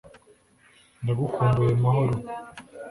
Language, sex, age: Kinyarwanda, male, 19-29